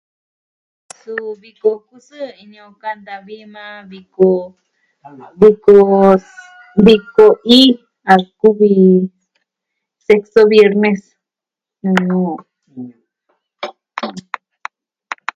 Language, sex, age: Southwestern Tlaxiaco Mixtec, female, 60-69